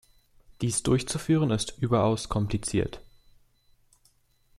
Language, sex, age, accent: German, male, under 19, Deutschland Deutsch